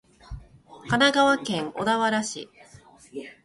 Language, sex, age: Japanese, female, 30-39